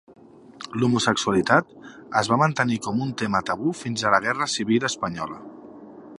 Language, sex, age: Catalan, male, 30-39